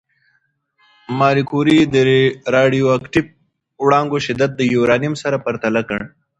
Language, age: Pashto, 19-29